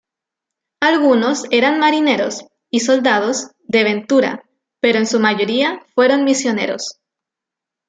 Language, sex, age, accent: Spanish, female, under 19, Chileno: Chile, Cuyo